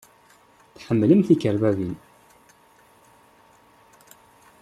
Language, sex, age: Kabyle, male, 30-39